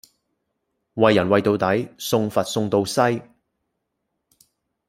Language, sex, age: Cantonese, male, 30-39